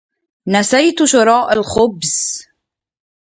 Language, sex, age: Arabic, female, 19-29